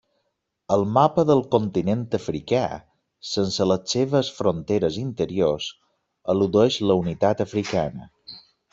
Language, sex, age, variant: Catalan, male, 40-49, Balear